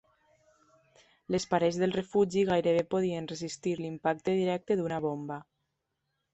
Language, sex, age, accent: Catalan, female, 19-29, valencià